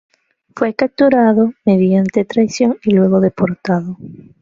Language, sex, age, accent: Spanish, female, 19-29, Andino-Pacífico: Colombia, Perú, Ecuador, oeste de Bolivia y Venezuela andina